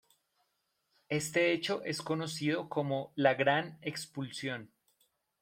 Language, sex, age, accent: Spanish, male, 30-39, Andino-Pacífico: Colombia, Perú, Ecuador, oeste de Bolivia y Venezuela andina